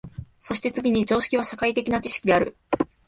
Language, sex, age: Japanese, female, 19-29